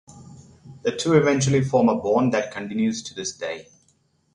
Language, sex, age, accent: English, male, 30-39, United States English; India and South Asia (India, Pakistan, Sri Lanka)